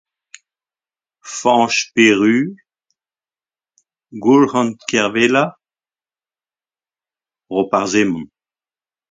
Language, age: Breton, 60-69